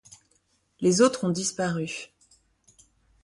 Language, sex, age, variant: French, female, 40-49, Français de métropole